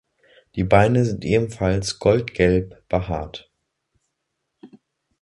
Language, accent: German, Deutschland Deutsch